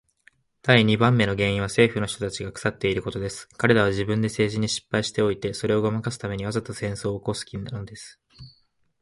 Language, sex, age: Japanese, male, 19-29